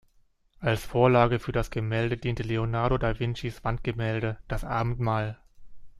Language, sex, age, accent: German, male, 30-39, Deutschland Deutsch